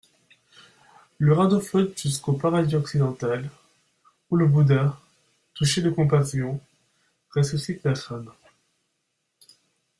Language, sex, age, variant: French, male, 19-29, Français de métropole